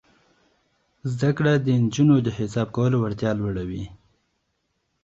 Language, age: Pashto, 19-29